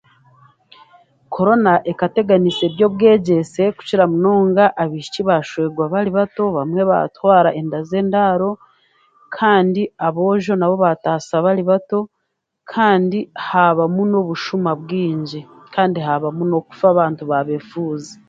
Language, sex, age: Chiga, female, 40-49